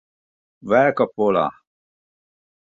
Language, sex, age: Hungarian, male, 40-49